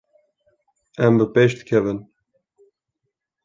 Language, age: Kurdish, 19-29